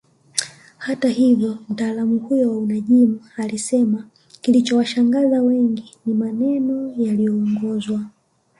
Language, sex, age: Swahili, female, 19-29